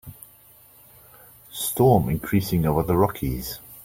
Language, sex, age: English, male, 40-49